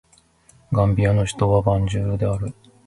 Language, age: Japanese, 50-59